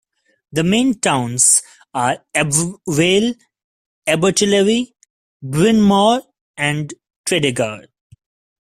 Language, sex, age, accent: English, male, 19-29, India and South Asia (India, Pakistan, Sri Lanka)